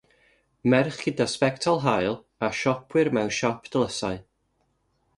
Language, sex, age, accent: Welsh, male, 30-39, Y Deyrnas Unedig Cymraeg